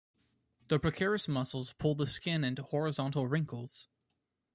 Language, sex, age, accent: English, male, under 19, United States English